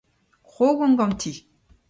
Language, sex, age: Breton, female, 50-59